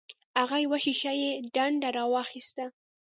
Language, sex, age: Pashto, female, 19-29